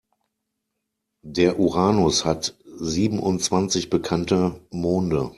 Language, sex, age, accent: German, male, 40-49, Deutschland Deutsch